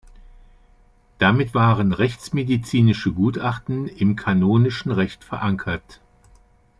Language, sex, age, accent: German, male, 60-69, Deutschland Deutsch